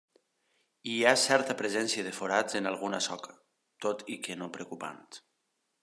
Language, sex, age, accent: Catalan, male, 19-29, valencià